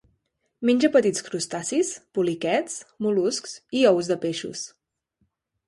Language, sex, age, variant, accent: Catalan, female, 19-29, Central, septentrional